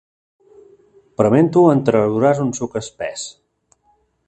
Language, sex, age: Catalan, male, 40-49